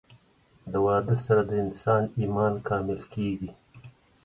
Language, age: Pashto, 60-69